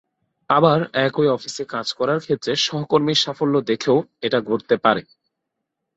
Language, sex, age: Bengali, male, 19-29